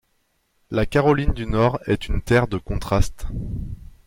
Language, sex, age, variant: French, male, 19-29, Français de métropole